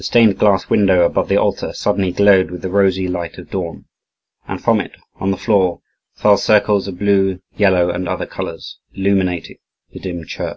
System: none